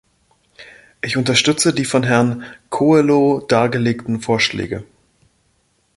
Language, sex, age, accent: German, male, 30-39, Deutschland Deutsch